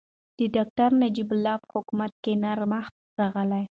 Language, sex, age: Pashto, female, 19-29